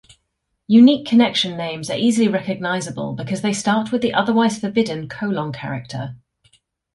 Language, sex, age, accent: English, female, 30-39, England English